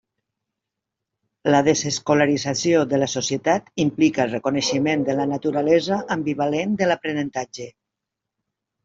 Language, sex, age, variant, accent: Catalan, female, 50-59, Valencià meridional, valencià